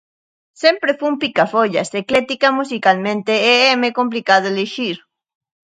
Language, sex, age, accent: Galician, female, 30-39, Central (gheada)